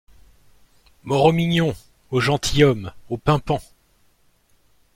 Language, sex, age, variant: French, male, 30-39, Français de métropole